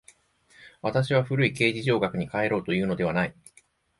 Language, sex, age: Japanese, male, 40-49